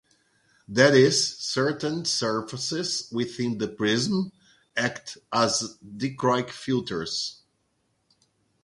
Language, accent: English, Brazilian